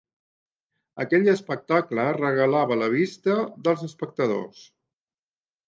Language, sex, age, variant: Catalan, male, 50-59, Central